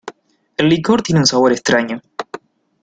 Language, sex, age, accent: Spanish, male, 19-29, Rioplatense: Argentina, Uruguay, este de Bolivia, Paraguay